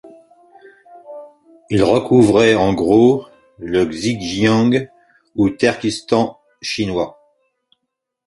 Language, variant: French, Français de métropole